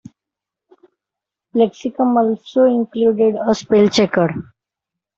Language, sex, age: English, male, 19-29